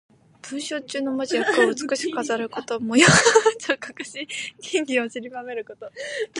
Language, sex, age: Japanese, female, 19-29